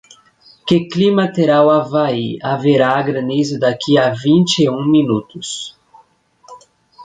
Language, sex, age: Portuguese, male, 19-29